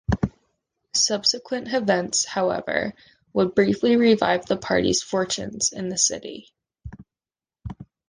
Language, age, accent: English, 19-29, United States English